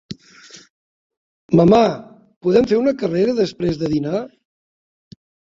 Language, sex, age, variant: Catalan, male, 60-69, Septentrional